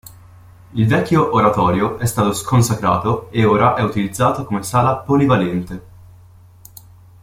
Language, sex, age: Italian, male, 19-29